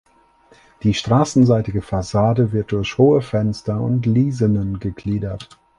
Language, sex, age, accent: German, male, 30-39, Deutschland Deutsch